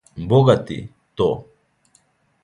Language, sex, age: Serbian, male, 19-29